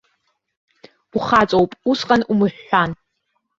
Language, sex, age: Abkhazian, female, under 19